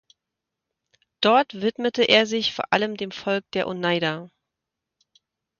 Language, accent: German, Deutschland Deutsch